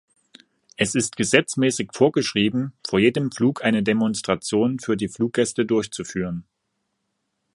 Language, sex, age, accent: German, male, 30-39, Deutschland Deutsch